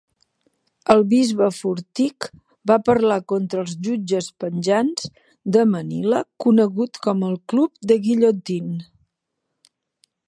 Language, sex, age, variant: Catalan, female, 50-59, Central